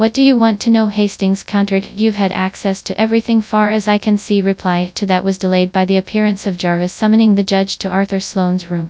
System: TTS, FastPitch